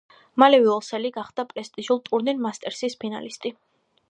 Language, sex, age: Georgian, female, under 19